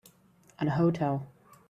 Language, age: English, under 19